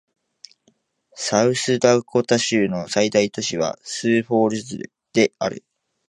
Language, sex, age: Japanese, male, 19-29